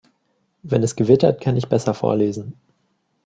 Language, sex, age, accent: German, male, 19-29, Deutschland Deutsch